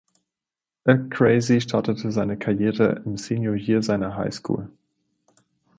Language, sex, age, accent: German, male, 30-39, Deutschland Deutsch